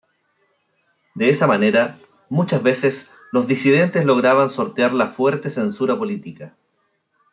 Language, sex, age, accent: Spanish, male, 30-39, Chileno: Chile, Cuyo